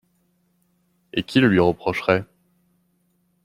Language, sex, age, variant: French, male, 30-39, Français de métropole